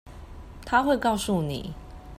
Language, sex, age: Chinese, female, 30-39